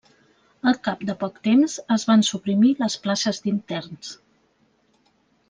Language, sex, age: Catalan, female, 40-49